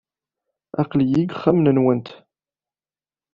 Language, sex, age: Kabyle, male, 19-29